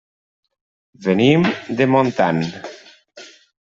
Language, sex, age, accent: Catalan, male, 40-49, valencià